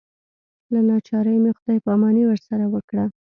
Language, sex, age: Pashto, female, 19-29